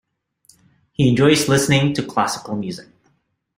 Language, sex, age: English, male, 40-49